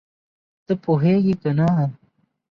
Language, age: Pashto, 19-29